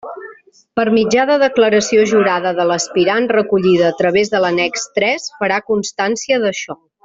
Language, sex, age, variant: Catalan, female, 40-49, Central